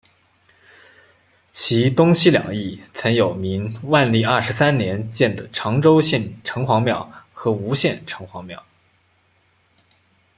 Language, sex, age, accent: Chinese, male, 19-29, 出生地：湖北省